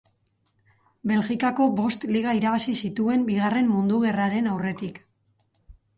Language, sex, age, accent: Basque, female, 30-39, Mendebalekoa (Araba, Bizkaia, Gipuzkoako mendebaleko herri batzuk)